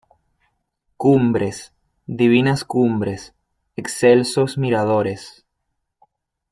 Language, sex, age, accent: Spanish, male, 30-39, Caribe: Cuba, Venezuela, Puerto Rico, República Dominicana, Panamá, Colombia caribeña, México caribeño, Costa del golfo de México